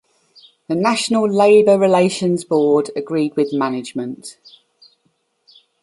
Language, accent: English, England English